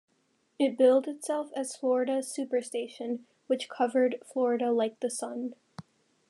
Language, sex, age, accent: English, female, under 19, United States English